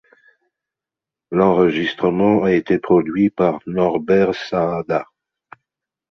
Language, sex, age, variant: French, male, 60-69, Français de métropole